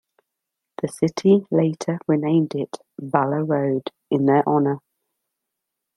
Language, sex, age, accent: English, female, 30-39, England English